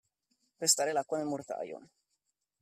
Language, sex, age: Italian, male, 19-29